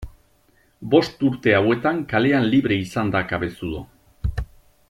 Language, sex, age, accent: Basque, male, 50-59, Mendebalekoa (Araba, Bizkaia, Gipuzkoako mendebaleko herri batzuk)